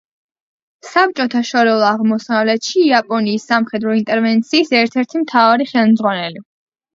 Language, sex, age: Georgian, female, under 19